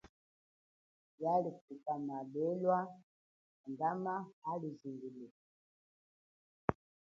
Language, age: Chokwe, 40-49